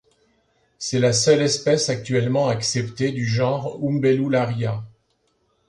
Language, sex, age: French, male, 50-59